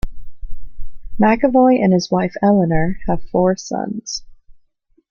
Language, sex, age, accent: English, female, 30-39, United States English